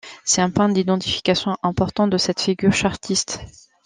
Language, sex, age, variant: French, female, 30-39, Français de métropole